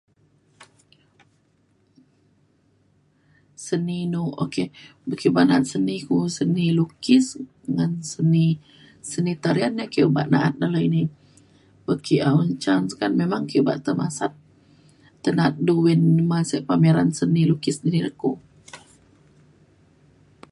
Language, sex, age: Mainstream Kenyah, female, 30-39